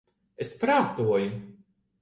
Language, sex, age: Latvian, male, 30-39